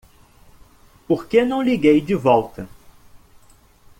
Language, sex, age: Portuguese, male, 30-39